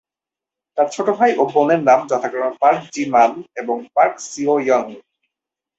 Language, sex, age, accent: Bengali, male, 19-29, Bangladeshi